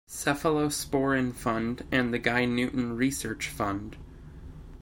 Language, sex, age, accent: English, male, 19-29, United States English